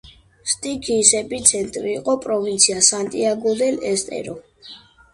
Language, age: Georgian, under 19